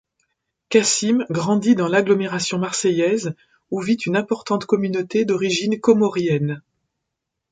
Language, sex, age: French, female, 50-59